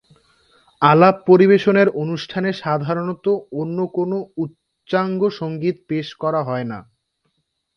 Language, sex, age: Bengali, male, under 19